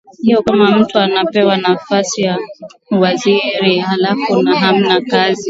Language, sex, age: Swahili, female, 19-29